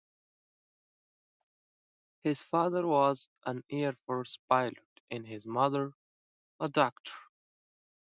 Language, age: English, 19-29